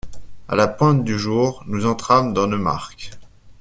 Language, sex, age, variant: French, male, 19-29, Français de métropole